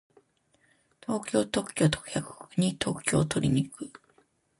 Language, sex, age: Japanese, female, 40-49